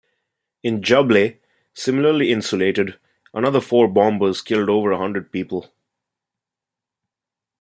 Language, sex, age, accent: English, male, 19-29, India and South Asia (India, Pakistan, Sri Lanka)